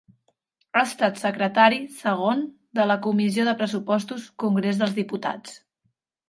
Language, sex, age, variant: Catalan, female, 30-39, Central